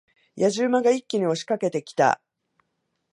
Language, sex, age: Japanese, female, 50-59